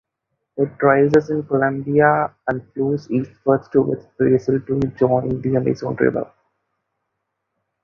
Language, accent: English, India and South Asia (India, Pakistan, Sri Lanka)